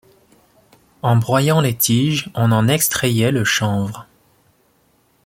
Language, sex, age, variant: French, male, 30-39, Français de métropole